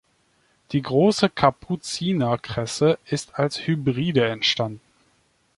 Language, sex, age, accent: German, male, 30-39, Deutschland Deutsch